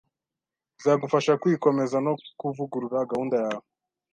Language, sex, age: Kinyarwanda, male, 19-29